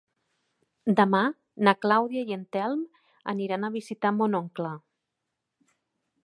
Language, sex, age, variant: Catalan, female, 40-49, Central